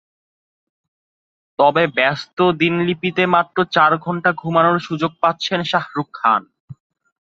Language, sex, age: Bengali, male, 19-29